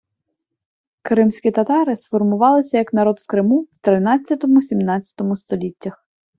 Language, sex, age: Ukrainian, female, 19-29